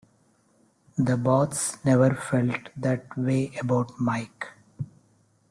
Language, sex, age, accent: English, male, 50-59, India and South Asia (India, Pakistan, Sri Lanka)